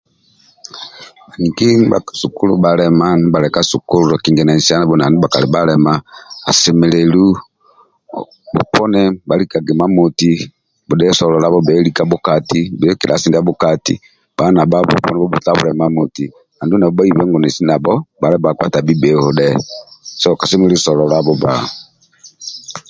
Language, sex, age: Amba (Uganda), male, 50-59